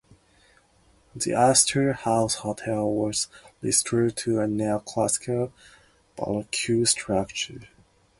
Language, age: English, 19-29